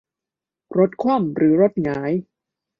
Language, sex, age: Thai, female, 30-39